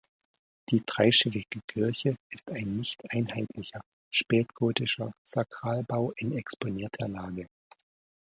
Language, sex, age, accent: German, male, 30-39, Deutschland Deutsch